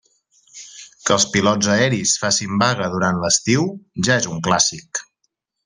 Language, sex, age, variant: Catalan, male, 40-49, Central